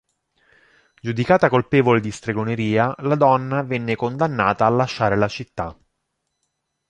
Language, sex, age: Italian, male, 30-39